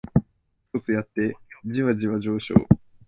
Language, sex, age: Japanese, male, 19-29